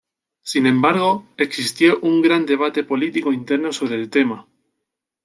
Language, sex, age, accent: Spanish, male, 30-39, España: Sur peninsular (Andalucia, Extremadura, Murcia)